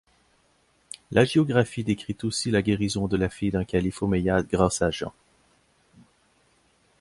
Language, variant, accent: French, Français d'Amérique du Nord, Français du Canada